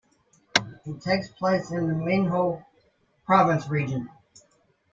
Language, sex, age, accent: English, male, 40-49, United States English